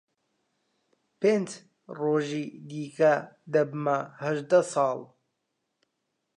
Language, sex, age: Central Kurdish, male, 19-29